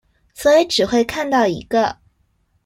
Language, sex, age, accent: Chinese, female, 19-29, 出生地：臺北市